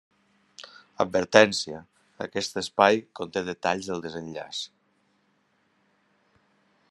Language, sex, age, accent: Catalan, male, 40-49, valencià